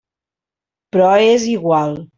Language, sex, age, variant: Catalan, female, 50-59, Central